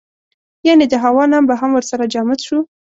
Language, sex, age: Pashto, female, 19-29